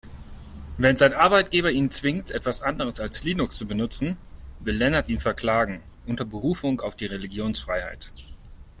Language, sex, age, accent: German, male, 30-39, Deutschland Deutsch